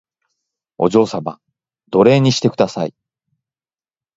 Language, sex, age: Japanese, male, 50-59